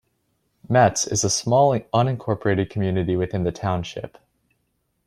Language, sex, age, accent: English, male, 19-29, United States English